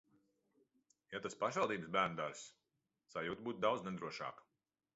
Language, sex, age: Latvian, male, 40-49